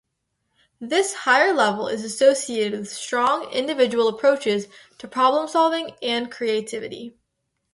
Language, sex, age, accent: English, female, under 19, United States English